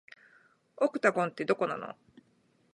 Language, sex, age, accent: Japanese, female, 30-39, 日本人